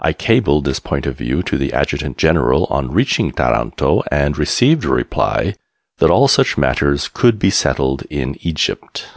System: none